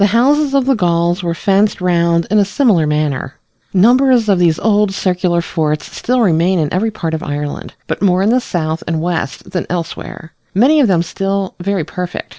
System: none